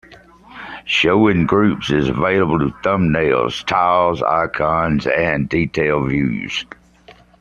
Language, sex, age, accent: English, male, 50-59, United States English